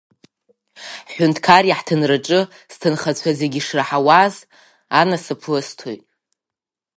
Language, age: Abkhazian, under 19